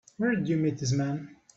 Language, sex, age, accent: English, male, 19-29, United States English